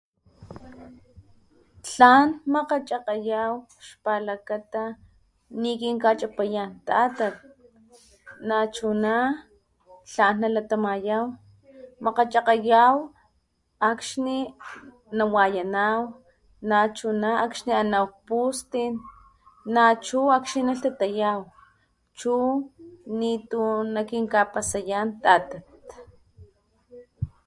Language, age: Papantla Totonac, 30-39